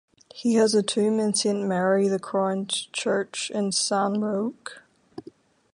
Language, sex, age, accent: English, female, 19-29, Irish English